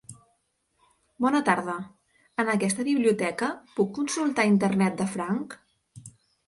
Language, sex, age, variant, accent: Catalan, female, 30-39, Central, central